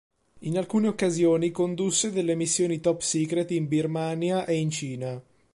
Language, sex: Italian, male